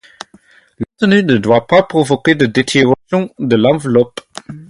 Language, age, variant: French, 19-29, Français d'Europe